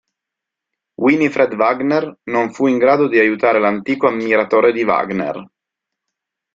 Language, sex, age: Italian, male, 30-39